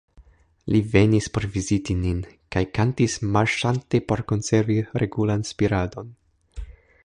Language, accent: Esperanto, Internacia